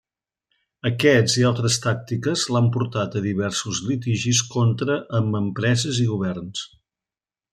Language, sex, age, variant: Catalan, male, 50-59, Nord-Occidental